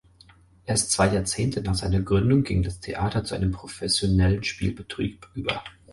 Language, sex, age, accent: German, male, 30-39, Deutschland Deutsch